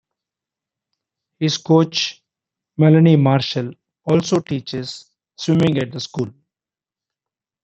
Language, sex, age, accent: English, male, 60-69, India and South Asia (India, Pakistan, Sri Lanka)